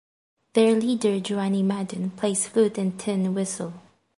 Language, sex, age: English, female, 19-29